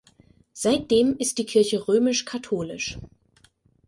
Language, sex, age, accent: German, female, 19-29, Deutschland Deutsch